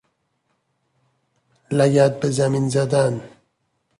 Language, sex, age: Persian, male, 30-39